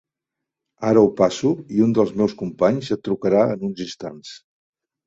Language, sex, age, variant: Catalan, male, 70-79, Central